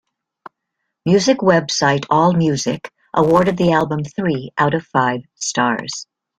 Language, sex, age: English, female, 60-69